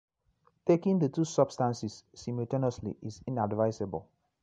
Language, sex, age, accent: English, male, 19-29, Southern African (South Africa, Zimbabwe, Namibia)